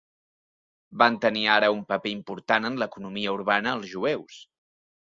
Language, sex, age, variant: Catalan, male, 19-29, Central